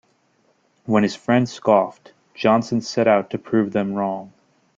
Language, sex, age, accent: English, male, 19-29, United States English